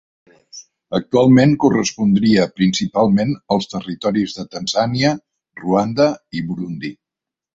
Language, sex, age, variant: Catalan, male, 70-79, Central